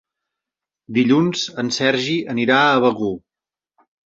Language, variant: Catalan, Central